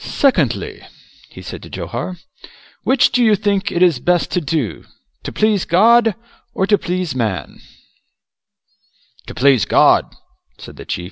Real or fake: real